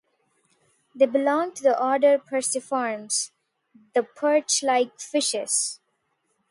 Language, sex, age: English, female, 19-29